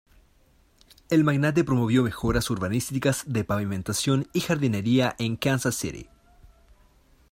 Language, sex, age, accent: Spanish, male, 19-29, Chileno: Chile, Cuyo